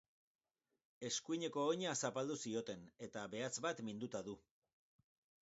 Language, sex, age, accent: Basque, male, 60-69, Mendebalekoa (Araba, Bizkaia, Gipuzkoako mendebaleko herri batzuk)